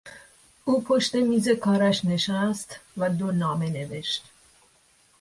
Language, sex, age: Persian, female, 30-39